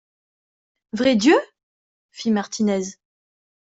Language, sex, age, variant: French, female, 30-39, Français de métropole